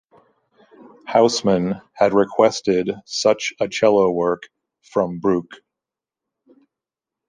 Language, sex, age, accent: English, male, 40-49, United States English